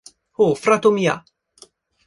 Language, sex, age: Esperanto, male, 30-39